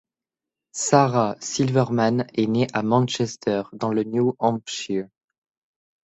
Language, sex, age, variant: French, male, under 19, Français de métropole